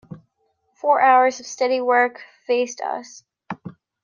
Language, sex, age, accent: English, female, 19-29, United States English